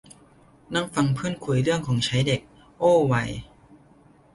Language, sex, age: Thai, male, 19-29